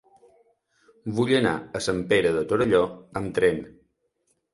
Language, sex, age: Catalan, male, 40-49